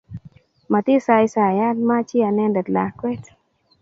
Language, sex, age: Kalenjin, female, 19-29